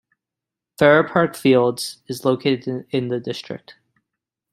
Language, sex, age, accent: English, male, 19-29, United States English